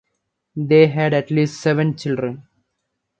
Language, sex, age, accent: English, male, 19-29, India and South Asia (India, Pakistan, Sri Lanka)